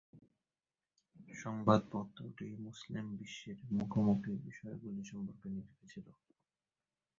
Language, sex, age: Bengali, male, 19-29